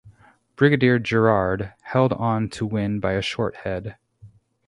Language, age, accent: English, 30-39, United States English